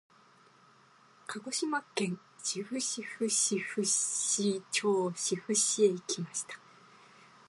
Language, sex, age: Japanese, female, 19-29